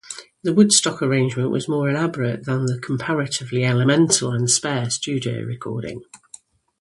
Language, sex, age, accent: English, female, 50-59, England English